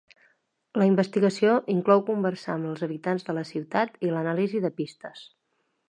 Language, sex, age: Catalan, female, 19-29